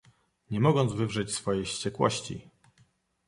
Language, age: Polish, 40-49